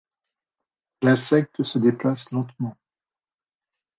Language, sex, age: French, male, 50-59